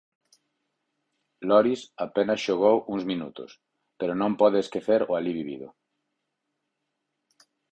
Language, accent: Galician, Central (gheada); Normativo (estándar)